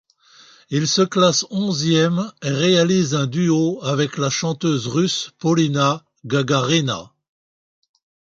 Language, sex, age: French, male, 60-69